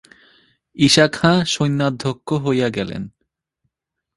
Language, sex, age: Bengali, female, 19-29